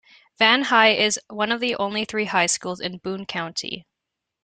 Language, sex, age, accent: English, female, 19-29, Canadian English